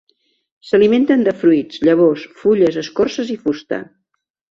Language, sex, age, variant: Catalan, female, 70-79, Central